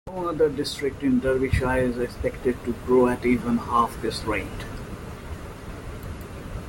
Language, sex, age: English, male, 40-49